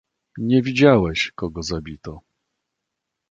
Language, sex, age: Polish, male, 50-59